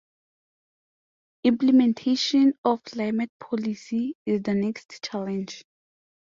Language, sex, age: English, female, 19-29